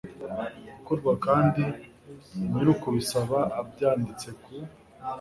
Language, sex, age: Kinyarwanda, male, under 19